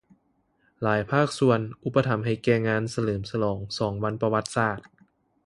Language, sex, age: Lao, male, 19-29